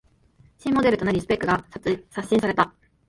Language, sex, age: Japanese, female, 19-29